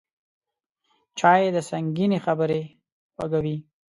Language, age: Pashto, 19-29